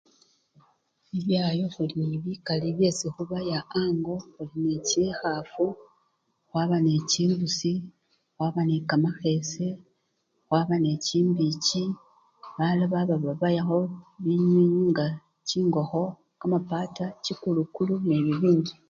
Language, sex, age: Luyia, female, 30-39